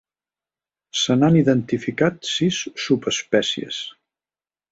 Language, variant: Catalan, Central